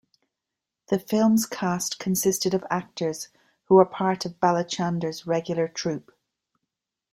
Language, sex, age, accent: English, female, 50-59, Irish English